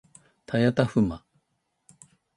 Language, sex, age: Japanese, male, 70-79